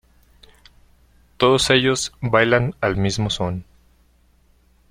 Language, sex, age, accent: Spanish, male, 19-29, México